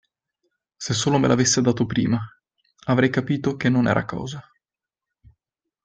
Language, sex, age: Italian, male, 19-29